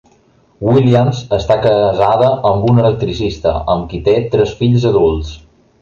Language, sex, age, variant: Catalan, male, 19-29, Balear